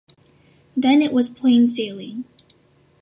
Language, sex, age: English, female, under 19